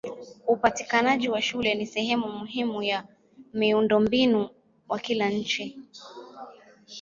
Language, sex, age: Swahili, male, 30-39